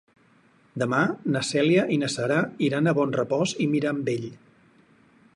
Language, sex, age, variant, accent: Catalan, male, 40-49, Central, central